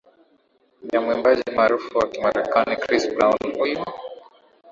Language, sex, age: Swahili, male, 19-29